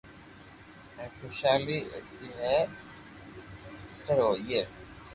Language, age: Loarki, under 19